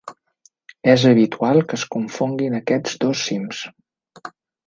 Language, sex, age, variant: Catalan, male, 40-49, Central